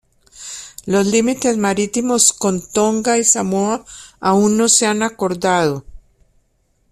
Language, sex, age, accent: Spanish, female, 70-79, Andino-Pacífico: Colombia, Perú, Ecuador, oeste de Bolivia y Venezuela andina